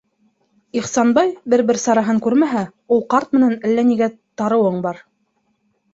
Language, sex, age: Bashkir, female, 19-29